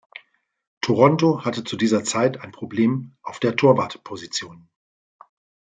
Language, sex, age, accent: German, male, 50-59, Deutschland Deutsch